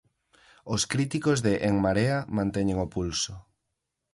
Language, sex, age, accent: Galician, male, 19-29, Oriental (común en zona oriental)